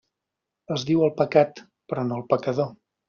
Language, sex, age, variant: Catalan, male, 40-49, Central